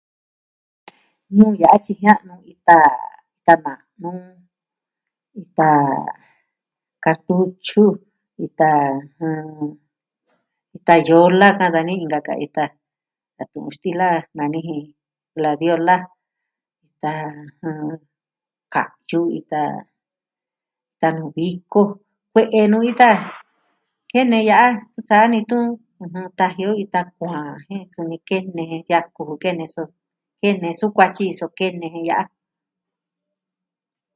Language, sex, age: Southwestern Tlaxiaco Mixtec, female, 60-69